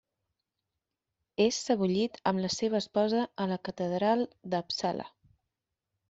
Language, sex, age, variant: Catalan, female, 19-29, Central